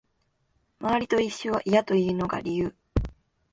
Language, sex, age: Japanese, female, 19-29